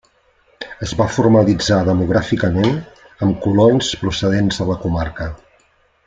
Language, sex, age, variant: Catalan, male, 60-69, Central